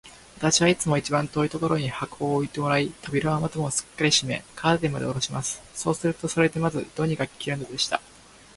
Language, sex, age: Japanese, male, 19-29